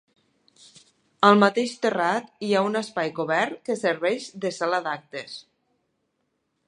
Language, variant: Catalan, Nord-Occidental